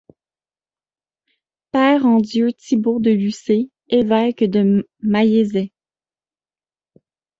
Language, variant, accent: French, Français d'Amérique du Nord, Français du Canada